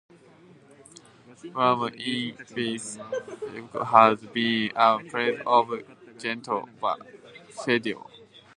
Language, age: English, under 19